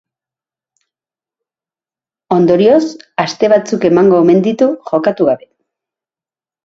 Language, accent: Basque, Mendebalekoa (Araba, Bizkaia, Gipuzkoako mendebaleko herri batzuk)